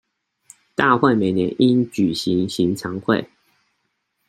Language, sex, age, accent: Chinese, male, 30-39, 出生地：臺北市